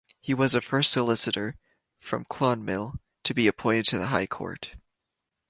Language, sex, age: English, male, 19-29